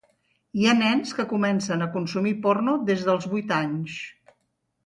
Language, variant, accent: Catalan, Central, central